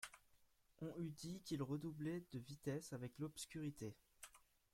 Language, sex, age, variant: French, male, under 19, Français de métropole